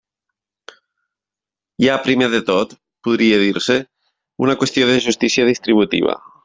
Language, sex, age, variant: Catalan, male, 40-49, Nord-Occidental